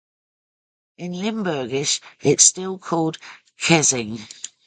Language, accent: English, England English